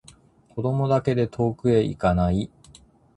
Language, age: Japanese, 19-29